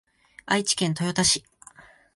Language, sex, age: Japanese, male, 19-29